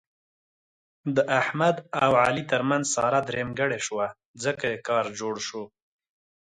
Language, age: Pashto, 30-39